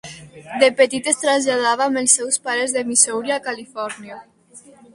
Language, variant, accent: Catalan, Nord-Occidental, aprenent (recent, des del castellà)